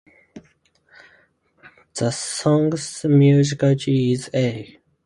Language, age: English, 19-29